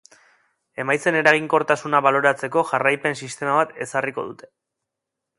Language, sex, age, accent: Basque, male, 30-39, Erdialdekoa edo Nafarra (Gipuzkoa, Nafarroa)